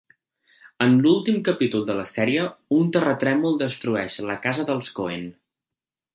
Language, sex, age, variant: Catalan, male, 19-29, Central